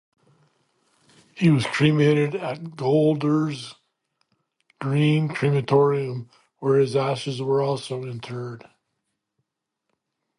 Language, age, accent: English, 60-69, United States English